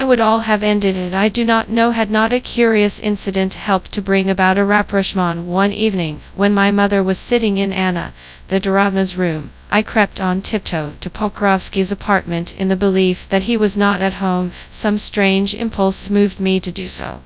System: TTS, FastPitch